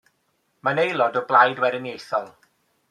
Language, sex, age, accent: Welsh, male, 19-29, Y Deyrnas Unedig Cymraeg